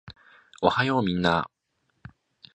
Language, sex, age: Japanese, male, 19-29